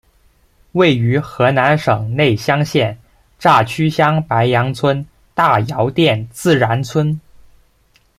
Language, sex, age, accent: Chinese, male, 19-29, 出生地：广东省